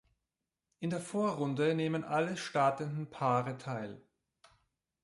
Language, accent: German, Österreichisches Deutsch